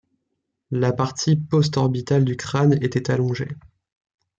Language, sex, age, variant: French, male, 19-29, Français de métropole